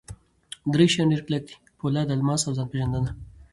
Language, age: Pashto, 19-29